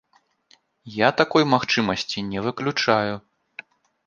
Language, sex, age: Belarusian, male, 30-39